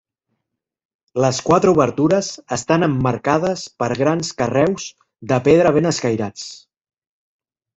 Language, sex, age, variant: Catalan, male, 40-49, Central